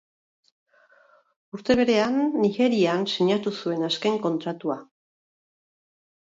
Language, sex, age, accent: Basque, female, 50-59, Mendebalekoa (Araba, Bizkaia, Gipuzkoako mendebaleko herri batzuk)